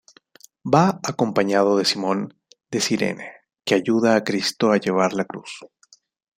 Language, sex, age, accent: Spanish, male, 40-49, Chileno: Chile, Cuyo